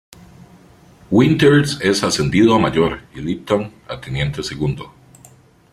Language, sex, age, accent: Spanish, male, 30-39, América central